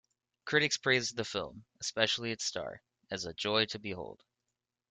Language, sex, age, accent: English, male, 19-29, United States English